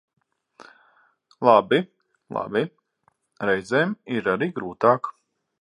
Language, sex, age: Latvian, male, 30-39